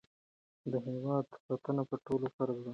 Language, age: Pashto, 19-29